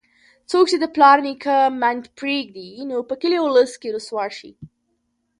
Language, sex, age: Pashto, female, under 19